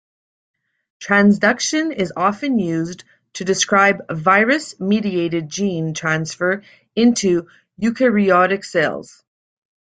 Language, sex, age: English, female, 30-39